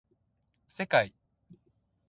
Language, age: Japanese, 19-29